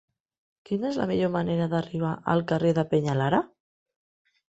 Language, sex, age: Catalan, female, 40-49